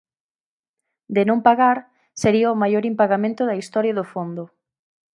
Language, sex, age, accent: Galician, female, 19-29, Central (gheada); Normativo (estándar)